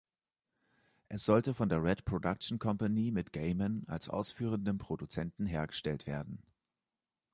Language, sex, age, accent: German, male, 30-39, Deutschland Deutsch